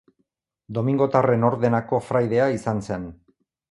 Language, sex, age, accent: Basque, male, 50-59, Mendebalekoa (Araba, Bizkaia, Gipuzkoako mendebaleko herri batzuk)